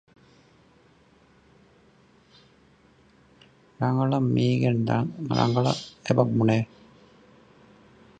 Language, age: Divehi, 40-49